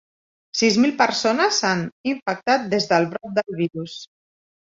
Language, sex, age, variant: Catalan, female, 40-49, Central